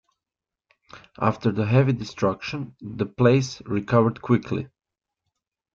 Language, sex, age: English, male, 19-29